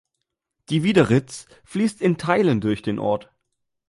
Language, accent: German, Deutschland Deutsch